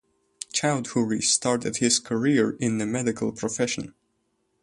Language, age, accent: English, under 19, United States English